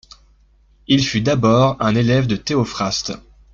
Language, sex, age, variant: French, male, 19-29, Français de métropole